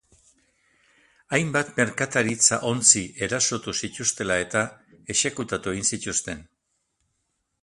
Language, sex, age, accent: Basque, male, 60-69, Erdialdekoa edo Nafarra (Gipuzkoa, Nafarroa)